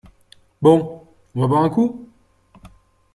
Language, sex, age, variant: French, male, 30-39, Français de métropole